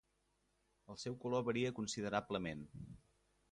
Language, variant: Catalan, Central